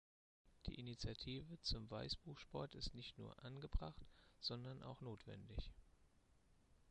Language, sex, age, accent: German, male, 30-39, Deutschland Deutsch